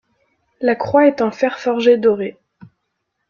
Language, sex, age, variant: French, female, 19-29, Français de métropole